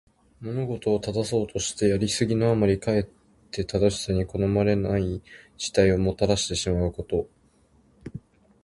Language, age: Japanese, 19-29